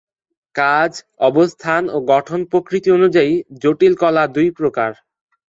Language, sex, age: Bengali, male, 19-29